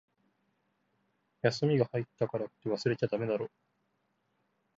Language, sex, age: Japanese, male, under 19